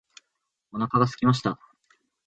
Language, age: Japanese, 19-29